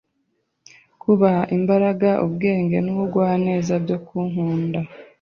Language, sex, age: Kinyarwanda, female, 30-39